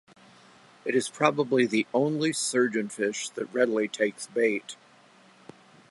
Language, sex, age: English, male, 70-79